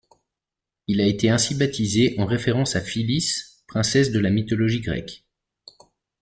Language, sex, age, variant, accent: French, male, 30-39, Français d'Europe, Français de Suisse